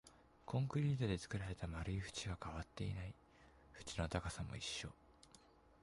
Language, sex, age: Japanese, male, 19-29